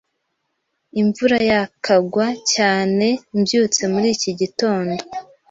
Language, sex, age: Kinyarwanda, female, 19-29